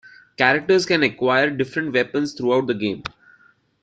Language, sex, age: English, male, 19-29